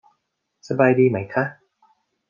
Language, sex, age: Thai, male, 40-49